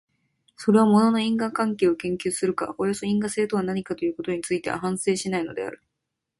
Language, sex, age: Japanese, female, 19-29